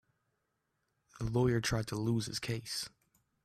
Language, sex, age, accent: English, male, under 19, United States English